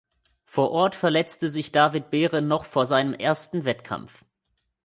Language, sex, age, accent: German, male, 19-29, Deutschland Deutsch